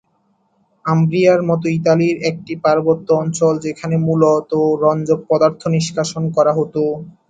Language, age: Bengali, 19-29